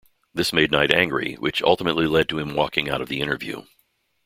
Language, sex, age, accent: English, male, 60-69, United States English